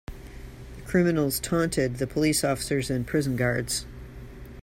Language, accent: English, United States English